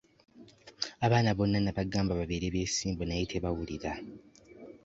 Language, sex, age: Ganda, male, 19-29